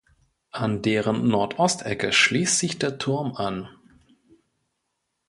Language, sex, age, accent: German, male, 30-39, Deutschland Deutsch